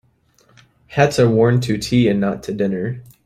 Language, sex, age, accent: English, male, 19-29, United States English